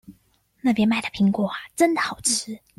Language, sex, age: Chinese, female, 19-29